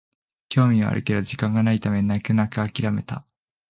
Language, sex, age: Japanese, male, 19-29